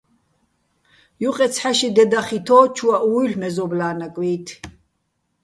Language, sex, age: Bats, female, 30-39